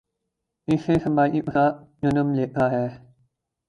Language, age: Urdu, 19-29